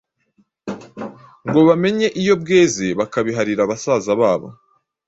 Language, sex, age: Kinyarwanda, male, 19-29